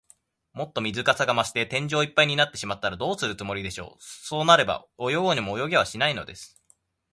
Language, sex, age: Japanese, male, 19-29